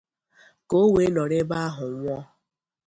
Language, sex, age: Igbo, female, 30-39